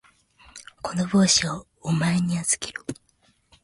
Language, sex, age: Japanese, female, 19-29